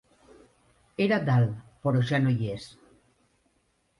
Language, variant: Catalan, Central